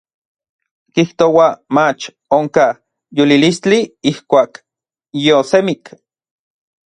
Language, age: Orizaba Nahuatl, 30-39